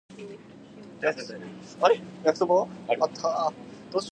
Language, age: English, 19-29